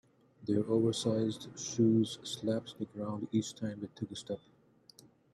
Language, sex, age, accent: English, male, 30-39, United States English